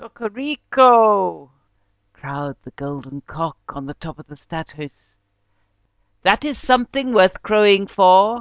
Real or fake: real